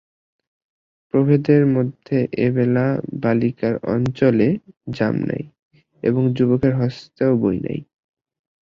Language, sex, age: Bengali, male, under 19